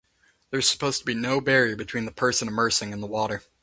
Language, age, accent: English, 19-29, United States English